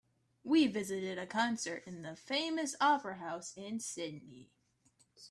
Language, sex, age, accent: English, female, under 19, United States English